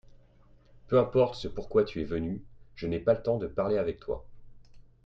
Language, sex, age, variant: French, male, 30-39, Français de métropole